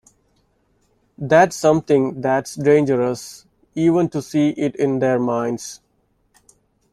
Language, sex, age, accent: English, male, 30-39, India and South Asia (India, Pakistan, Sri Lanka)